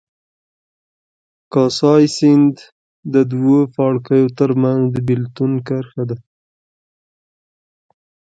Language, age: Pashto, 19-29